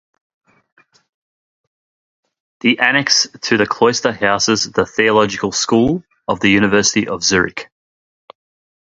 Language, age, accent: English, 30-39, Australian English